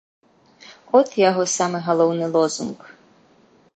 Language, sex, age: Belarusian, female, 30-39